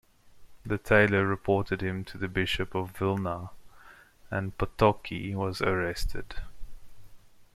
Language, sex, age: English, male, 19-29